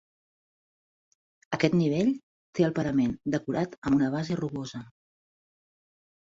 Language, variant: Catalan, Central